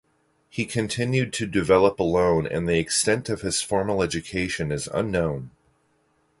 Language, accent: English, United States English